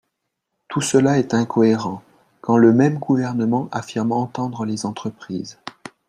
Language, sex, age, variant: French, male, 40-49, Français de métropole